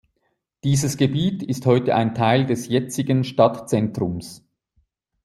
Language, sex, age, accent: German, male, 40-49, Schweizerdeutsch